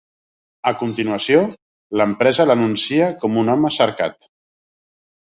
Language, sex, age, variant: Catalan, male, 40-49, Central